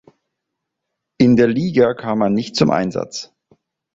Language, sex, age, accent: German, male, 30-39, Deutschland Deutsch